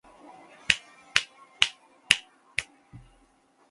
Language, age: Chinese, 19-29